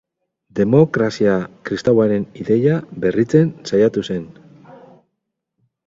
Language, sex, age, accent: Basque, male, 50-59, Mendebalekoa (Araba, Bizkaia, Gipuzkoako mendebaleko herri batzuk)